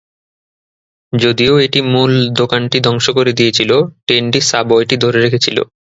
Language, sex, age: Bengali, male, 19-29